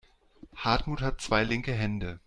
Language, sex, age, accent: German, male, 40-49, Deutschland Deutsch